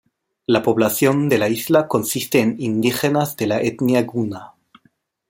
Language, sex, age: Spanish, male, 30-39